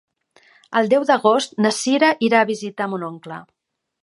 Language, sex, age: Catalan, female, 50-59